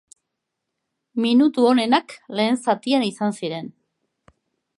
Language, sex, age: Basque, female, 50-59